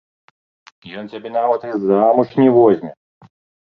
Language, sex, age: Belarusian, male, 30-39